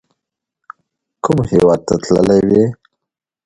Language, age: Pashto, 19-29